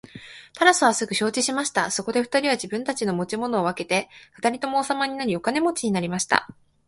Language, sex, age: Japanese, female, 19-29